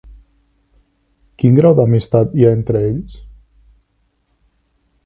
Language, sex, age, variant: Catalan, male, 19-29, Nord-Occidental